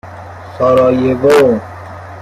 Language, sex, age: Persian, male, 30-39